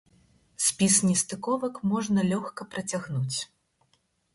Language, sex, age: Belarusian, female, 30-39